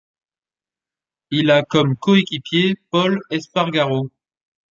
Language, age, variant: French, 30-39, Français de métropole